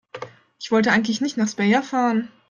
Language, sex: German, female